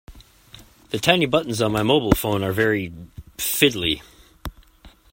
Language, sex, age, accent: English, male, 40-49, United States English